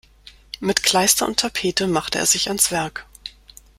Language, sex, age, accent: German, female, 30-39, Deutschland Deutsch